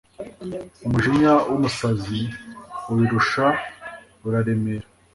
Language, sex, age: Kinyarwanda, male, 19-29